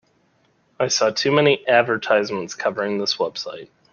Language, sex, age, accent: English, male, 30-39, United States English